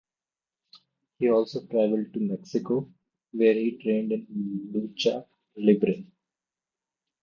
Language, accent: English, India and South Asia (India, Pakistan, Sri Lanka)